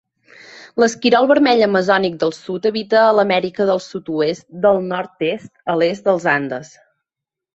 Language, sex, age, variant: Catalan, female, 30-39, Central